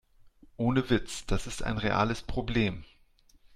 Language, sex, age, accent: German, male, 40-49, Deutschland Deutsch